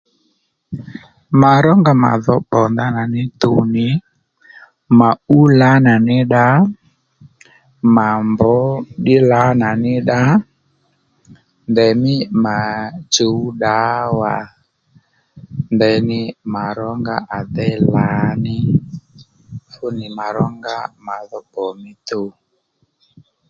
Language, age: Lendu, 40-49